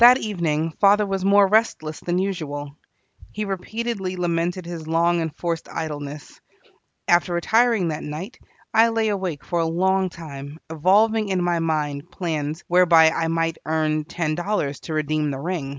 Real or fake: real